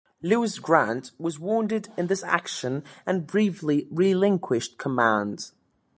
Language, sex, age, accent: English, male, 19-29, England English